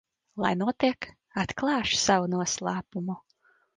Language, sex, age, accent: Latvian, female, 30-39, Rigas